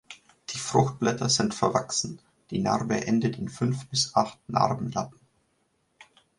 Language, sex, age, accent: German, male, 19-29, Deutschland Deutsch